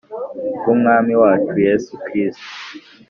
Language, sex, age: Kinyarwanda, male, under 19